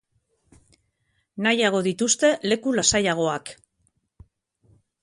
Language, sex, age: Basque, female, 40-49